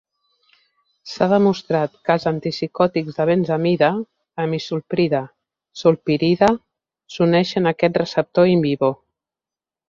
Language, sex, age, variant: Catalan, female, 50-59, Central